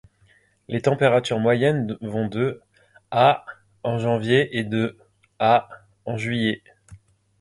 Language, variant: French, Français de métropole